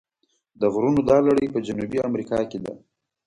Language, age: Pashto, 19-29